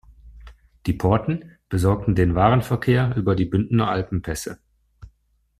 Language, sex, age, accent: German, male, 40-49, Deutschland Deutsch